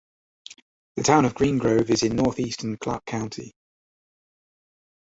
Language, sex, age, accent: English, male, 40-49, England English